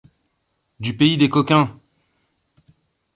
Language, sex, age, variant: French, male, 40-49, Français de métropole